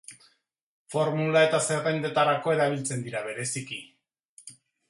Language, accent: Basque, Erdialdekoa edo Nafarra (Gipuzkoa, Nafarroa)